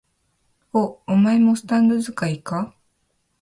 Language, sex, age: Japanese, female, 19-29